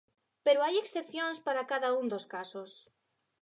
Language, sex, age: Galician, female, 30-39